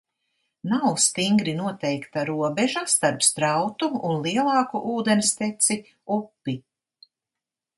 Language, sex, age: Latvian, female, 60-69